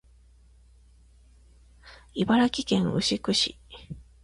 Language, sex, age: Japanese, female, 40-49